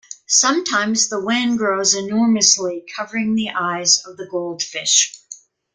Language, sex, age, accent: English, female, 70-79, United States English